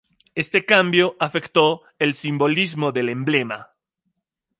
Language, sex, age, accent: Spanish, male, 30-39, Andino-Pacífico: Colombia, Perú, Ecuador, oeste de Bolivia y Venezuela andina